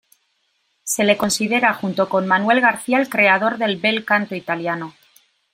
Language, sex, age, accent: Spanish, female, 40-49, España: Norte peninsular (Asturias, Castilla y León, Cantabria, País Vasco, Navarra, Aragón, La Rioja, Guadalajara, Cuenca)